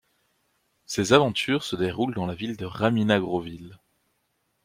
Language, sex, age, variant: French, male, 19-29, Français de métropole